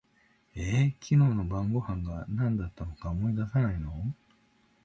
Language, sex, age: Japanese, male, 60-69